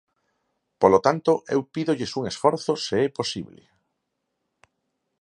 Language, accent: Galician, Normativo (estándar)